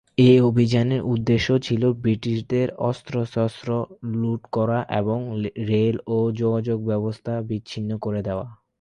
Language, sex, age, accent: Bengali, male, 19-29, Bengali; Bangla